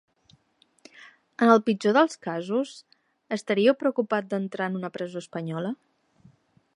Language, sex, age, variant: Catalan, female, 19-29, Central